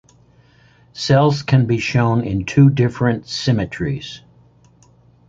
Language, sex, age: English, male, 70-79